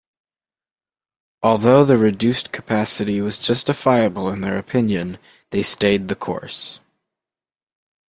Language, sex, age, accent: English, male, 19-29, United States English